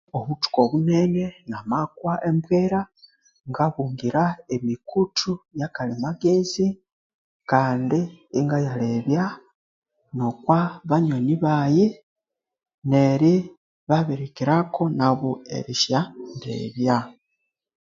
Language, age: Konzo, 19-29